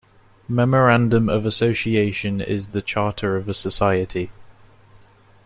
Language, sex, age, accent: English, male, under 19, England English